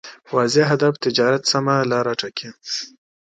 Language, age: Pashto, 19-29